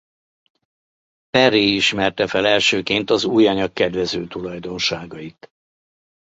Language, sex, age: Hungarian, male, 60-69